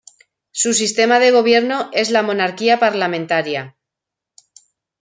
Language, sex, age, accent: Spanish, female, 40-49, España: Centro-Sur peninsular (Madrid, Toledo, Castilla-La Mancha)